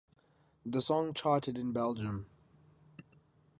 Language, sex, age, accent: English, male, 19-29, Southern African (South Africa, Zimbabwe, Namibia)